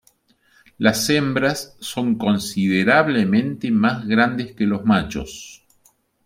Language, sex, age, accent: Spanish, male, 50-59, Rioplatense: Argentina, Uruguay, este de Bolivia, Paraguay